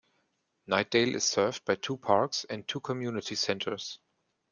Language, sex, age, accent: English, male, 19-29, United States English